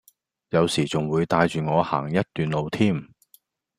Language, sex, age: Cantonese, male, 40-49